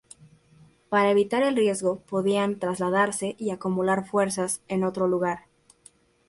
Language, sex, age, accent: Spanish, female, 19-29, México